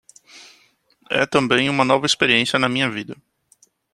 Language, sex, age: Portuguese, male, 40-49